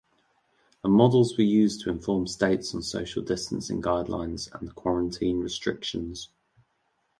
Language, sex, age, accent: English, male, 19-29, England English